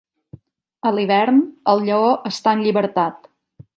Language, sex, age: Catalan, female, 40-49